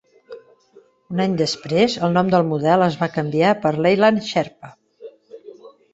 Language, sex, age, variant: Catalan, female, 40-49, Central